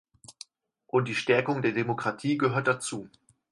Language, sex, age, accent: German, male, 19-29, Deutschland Deutsch